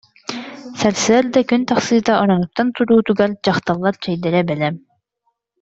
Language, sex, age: Yakut, female, under 19